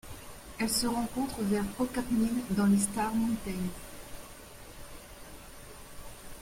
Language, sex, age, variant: French, female, 50-59, Français de métropole